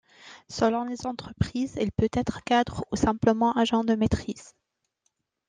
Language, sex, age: French, female, 30-39